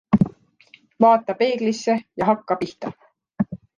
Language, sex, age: Estonian, female, 19-29